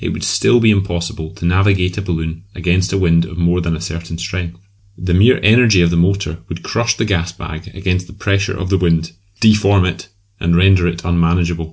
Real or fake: real